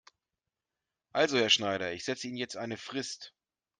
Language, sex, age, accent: German, male, 40-49, Deutschland Deutsch